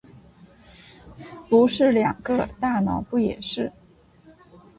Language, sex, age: Chinese, female, 30-39